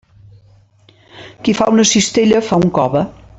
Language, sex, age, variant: Catalan, female, 50-59, Central